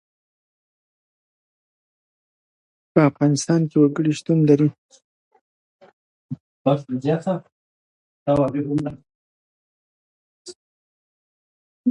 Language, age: Pashto, 30-39